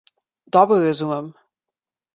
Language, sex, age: Slovenian, female, under 19